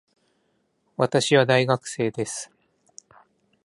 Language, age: Japanese, 40-49